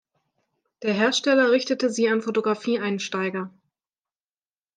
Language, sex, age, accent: German, female, 19-29, Deutschland Deutsch